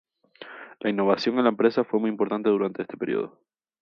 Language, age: Spanish, 19-29